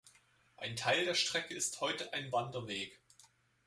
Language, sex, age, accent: German, male, 19-29, Deutschland Deutsch